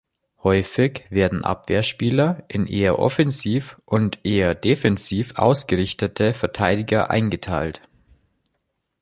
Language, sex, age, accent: German, male, under 19, Deutschland Deutsch